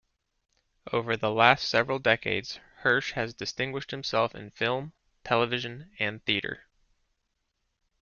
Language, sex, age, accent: English, male, 40-49, United States English